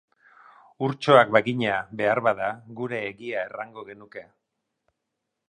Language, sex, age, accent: Basque, male, 50-59, Erdialdekoa edo Nafarra (Gipuzkoa, Nafarroa)